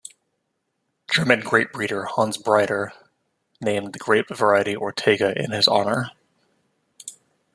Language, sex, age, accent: English, male, 30-39, United States English